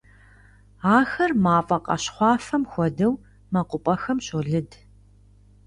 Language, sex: Kabardian, female